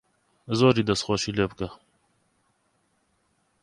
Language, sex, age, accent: Central Kurdish, male, 19-29, سۆرانی